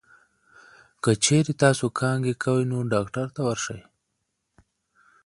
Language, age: Pashto, 30-39